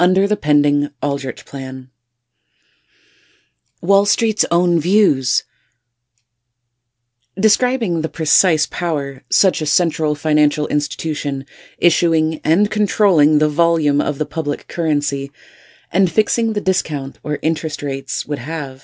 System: none